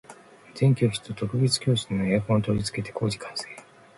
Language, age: Japanese, 50-59